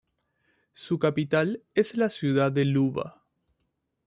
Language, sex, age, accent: Spanish, male, 30-39, Andino-Pacífico: Colombia, Perú, Ecuador, oeste de Bolivia y Venezuela andina